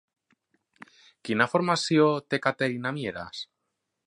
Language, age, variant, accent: Catalan, 19-29, Valencià central, valencià